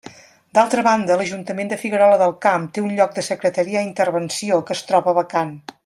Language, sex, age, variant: Catalan, female, 50-59, Central